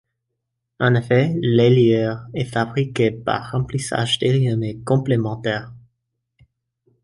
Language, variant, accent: French, Français d'Amérique du Nord, Français des États-Unis